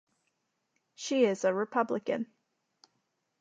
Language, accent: English, United States English